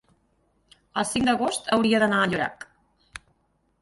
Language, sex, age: Catalan, female, 50-59